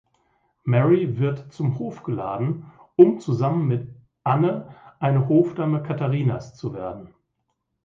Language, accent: German, Deutschland Deutsch